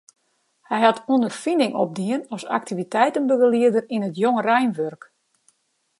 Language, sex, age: Western Frisian, female, 40-49